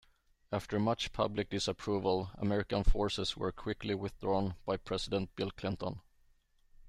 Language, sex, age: English, male, 40-49